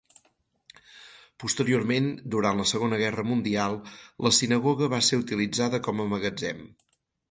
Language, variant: Catalan, Central